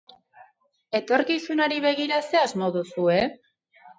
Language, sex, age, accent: Basque, female, 19-29, Mendebalekoa (Araba, Bizkaia, Gipuzkoako mendebaleko herri batzuk)